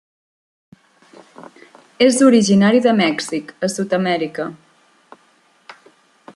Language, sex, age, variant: Catalan, female, 30-39, Central